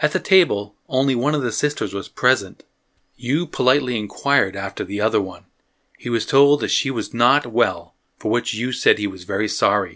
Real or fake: real